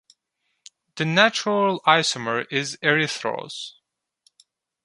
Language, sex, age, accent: English, male, 19-29, United States English